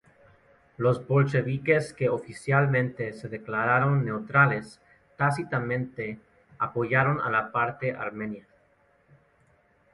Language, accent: Spanish, México